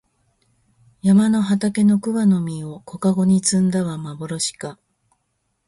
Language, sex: Japanese, female